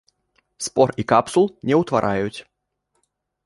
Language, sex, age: Belarusian, male, under 19